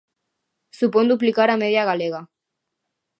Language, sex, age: Galician, female, 19-29